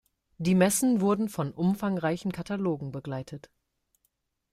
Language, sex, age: German, female, 19-29